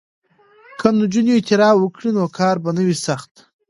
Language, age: Pashto, 30-39